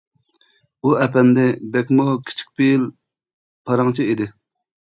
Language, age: Uyghur, 19-29